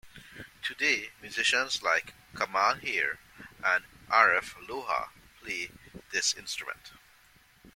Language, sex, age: English, male, 40-49